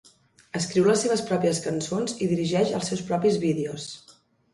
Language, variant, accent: Catalan, Central, central